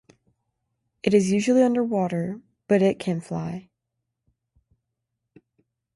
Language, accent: English, United States English